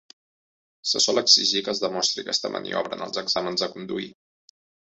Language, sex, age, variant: Catalan, male, 30-39, Central